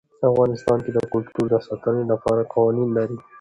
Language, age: Pashto, 19-29